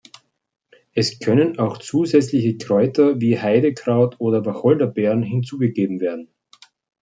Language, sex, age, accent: German, male, 40-49, Österreichisches Deutsch